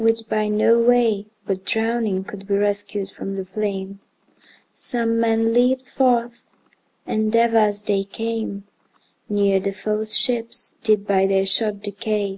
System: none